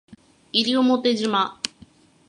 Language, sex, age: Japanese, female, 30-39